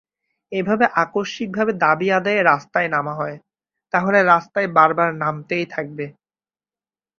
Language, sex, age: Bengali, male, 19-29